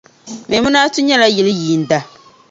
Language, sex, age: Dagbani, female, 30-39